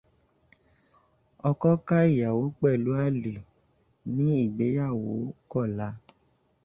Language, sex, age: Yoruba, male, 19-29